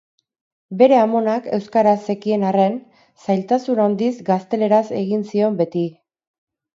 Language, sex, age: Basque, female, 30-39